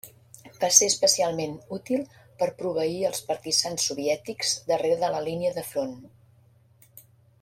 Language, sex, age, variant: Catalan, female, 50-59, Central